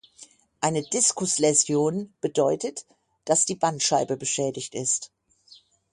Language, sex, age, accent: German, female, 50-59, Deutschland Deutsch